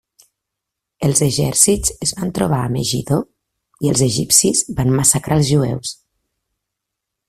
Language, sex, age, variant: Catalan, female, 40-49, Septentrional